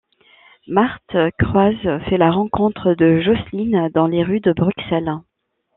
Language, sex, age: French, female, 30-39